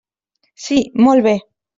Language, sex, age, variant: Catalan, female, 19-29, Central